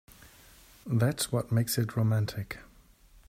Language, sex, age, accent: English, male, 40-49, England English